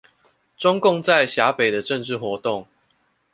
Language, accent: Chinese, 出生地：臺北市